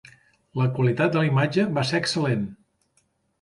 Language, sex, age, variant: Catalan, male, 50-59, Central